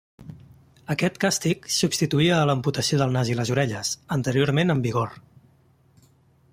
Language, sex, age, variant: Catalan, male, 30-39, Central